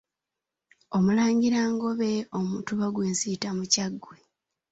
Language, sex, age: Ganda, female, 30-39